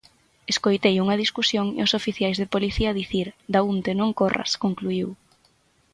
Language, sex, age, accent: Galician, female, 19-29, Central (gheada); Normativo (estándar)